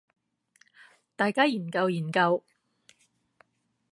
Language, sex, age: Cantonese, female, 60-69